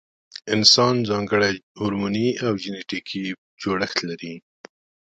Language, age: Pashto, 50-59